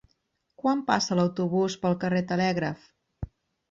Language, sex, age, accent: Catalan, female, 50-59, Empordanès